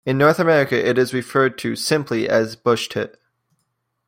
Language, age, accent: English, under 19, Canadian English